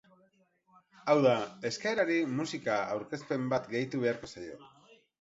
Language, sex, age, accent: Basque, male, 50-59, Erdialdekoa edo Nafarra (Gipuzkoa, Nafarroa)